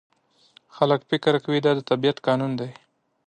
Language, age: Pashto, 19-29